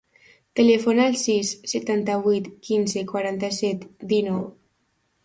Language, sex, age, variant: Catalan, female, under 19, Alacantí